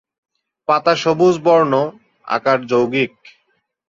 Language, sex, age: Bengali, male, 19-29